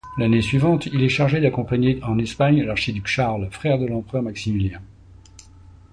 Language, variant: French, Français de métropole